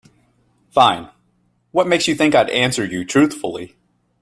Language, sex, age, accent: English, male, 19-29, United States English